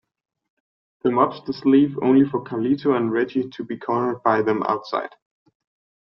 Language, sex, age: English, male, 19-29